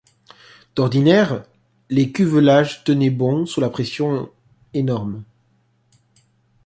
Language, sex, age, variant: French, male, 30-39, Français de métropole